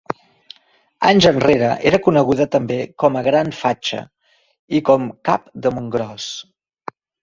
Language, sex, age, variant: Catalan, male, 40-49, Central